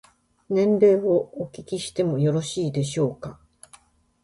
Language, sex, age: Japanese, female, 50-59